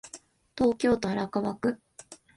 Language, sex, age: Japanese, female, 19-29